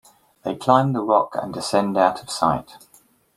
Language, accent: English, England English